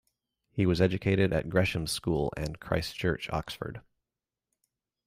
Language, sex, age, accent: English, male, 30-39, United States English